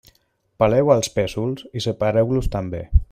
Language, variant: Catalan, Central